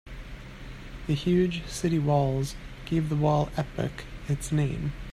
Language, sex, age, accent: English, male, 30-39, United States English